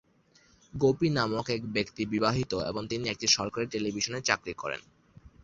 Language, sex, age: Bengali, male, 19-29